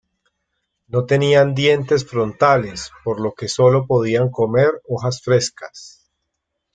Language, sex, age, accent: Spanish, male, 30-39, Andino-Pacífico: Colombia, Perú, Ecuador, oeste de Bolivia y Venezuela andina